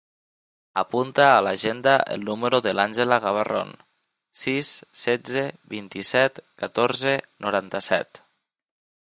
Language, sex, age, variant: Catalan, male, 19-29, Nord-Occidental